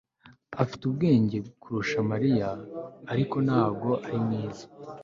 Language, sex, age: Kinyarwanda, male, 19-29